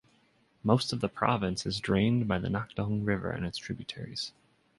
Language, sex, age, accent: English, male, 30-39, United States English